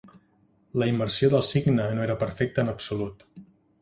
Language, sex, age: Catalan, male, 40-49